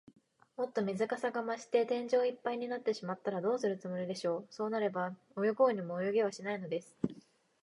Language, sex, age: Japanese, female, 19-29